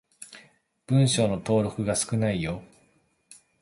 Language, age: Japanese, 40-49